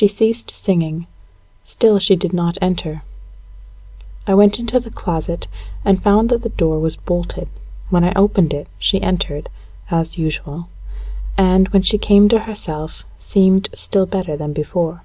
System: none